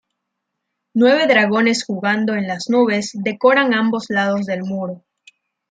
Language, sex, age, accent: Spanish, female, 19-29, México